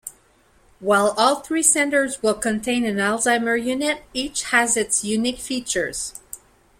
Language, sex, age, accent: English, female, 40-49, Canadian English